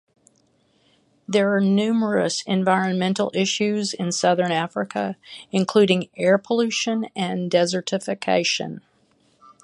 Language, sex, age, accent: English, female, 60-69, United States English